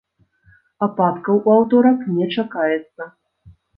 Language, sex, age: Belarusian, female, 40-49